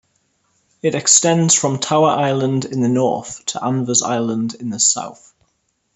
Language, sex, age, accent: English, male, 19-29, England English